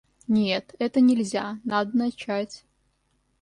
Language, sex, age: Russian, female, 30-39